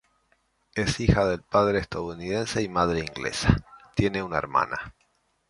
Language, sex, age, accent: Spanish, male, 40-49, Rioplatense: Argentina, Uruguay, este de Bolivia, Paraguay